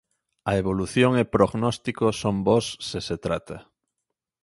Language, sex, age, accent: Galician, male, 19-29, Normativo (estándar)